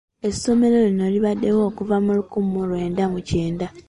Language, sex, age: Ganda, male, 19-29